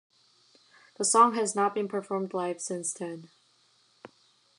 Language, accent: English, United States English